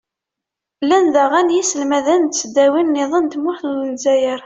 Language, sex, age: Kabyle, female, 30-39